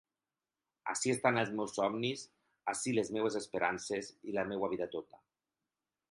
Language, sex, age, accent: Catalan, male, 40-49, valencià